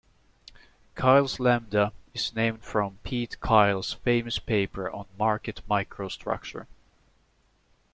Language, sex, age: English, male, 19-29